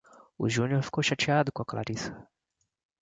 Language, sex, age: Portuguese, male, 19-29